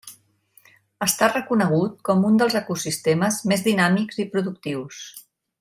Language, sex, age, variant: Catalan, female, 50-59, Central